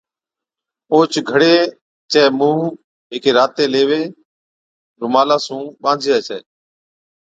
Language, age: Od, 50-59